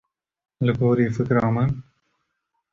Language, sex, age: Kurdish, male, 19-29